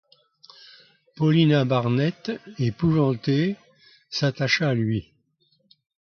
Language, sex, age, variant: French, male, 80-89, Français de métropole